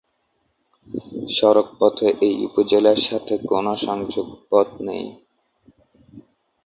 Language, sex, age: Bengali, male, under 19